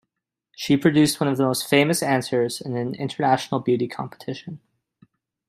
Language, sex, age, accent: English, male, 19-29, United States English